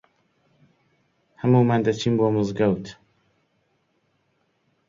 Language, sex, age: Central Kurdish, male, 30-39